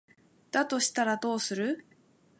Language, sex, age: Japanese, female, 19-29